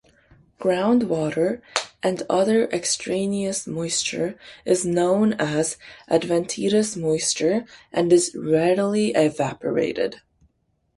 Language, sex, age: English, female, 19-29